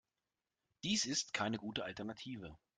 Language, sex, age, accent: German, male, 40-49, Deutschland Deutsch